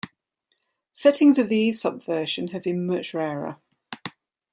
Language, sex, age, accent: English, female, 50-59, England English